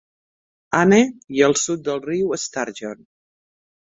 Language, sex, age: Catalan, female, 50-59